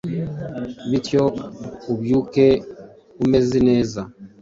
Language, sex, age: Kinyarwanda, male, 30-39